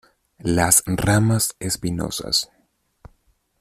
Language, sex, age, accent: Spanish, male, 19-29, Chileno: Chile, Cuyo